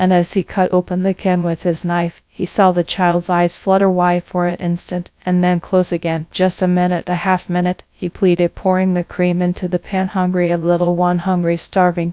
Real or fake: fake